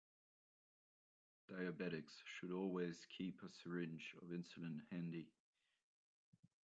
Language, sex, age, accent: English, male, 19-29, Australian English